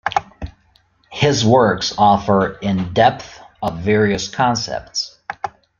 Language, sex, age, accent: English, male, 40-49, United States English